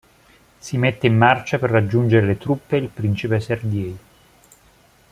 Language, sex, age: Italian, male, 40-49